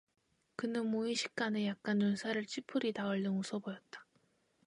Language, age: Korean, 19-29